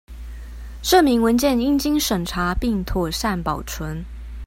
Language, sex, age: Chinese, female, 30-39